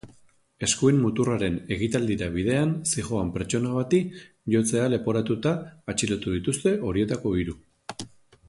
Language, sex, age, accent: Basque, male, 30-39, Erdialdekoa edo Nafarra (Gipuzkoa, Nafarroa)